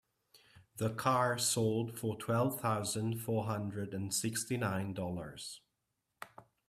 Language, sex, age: English, male, 19-29